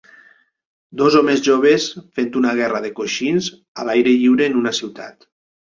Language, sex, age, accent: Catalan, male, 30-39, valencià